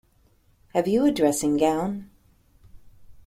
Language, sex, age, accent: English, female, 60-69, United States English